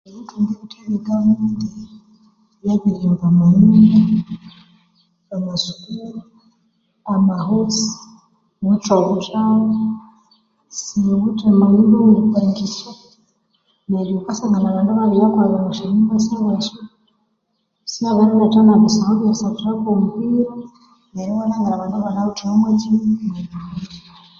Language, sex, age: Konzo, female, 30-39